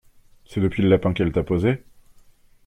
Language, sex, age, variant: French, male, 30-39, Français de métropole